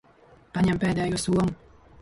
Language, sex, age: Latvian, female, 30-39